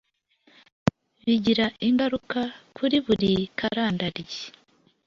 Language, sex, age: Kinyarwanda, female, 30-39